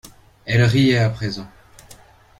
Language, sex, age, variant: French, male, under 19, Français de métropole